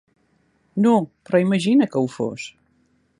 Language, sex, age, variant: Catalan, female, 60-69, Central